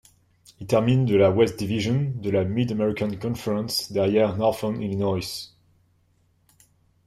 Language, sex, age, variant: French, male, 19-29, Français de métropole